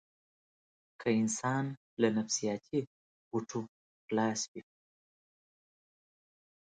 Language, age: Pashto, 30-39